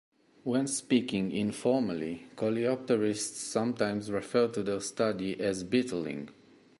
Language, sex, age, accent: English, male, 30-39, Canadian English